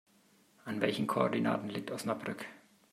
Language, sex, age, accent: German, male, 30-39, Deutschland Deutsch